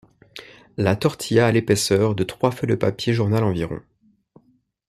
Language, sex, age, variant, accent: French, male, 19-29, Français d'Europe, Français de Belgique